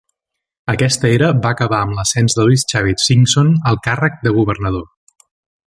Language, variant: Catalan, Central